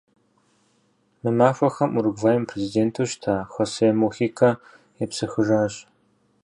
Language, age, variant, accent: Kabardian, 19-29, Адыгэбзэ (Къэбэрдей, Кирил, псоми зэдай), Джылэхъстэней (Gilahsteney)